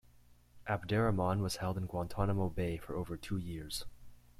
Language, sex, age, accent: English, male, under 19, Canadian English